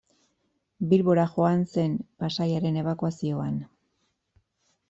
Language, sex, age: Basque, female, 40-49